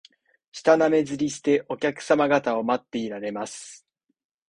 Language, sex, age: Japanese, male, 19-29